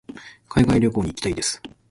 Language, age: Japanese, 30-39